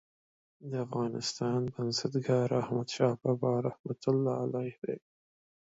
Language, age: Pashto, 19-29